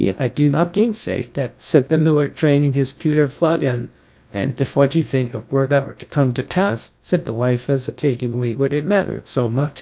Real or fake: fake